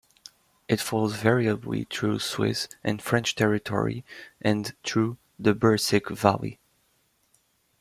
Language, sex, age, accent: English, male, 19-29, United States English